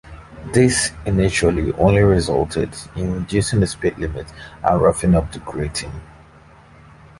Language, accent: English, West Indies and Bermuda (Bahamas, Bermuda, Jamaica, Trinidad)